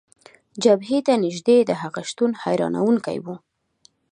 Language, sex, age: Pashto, female, 19-29